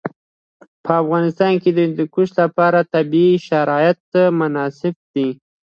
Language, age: Pashto, under 19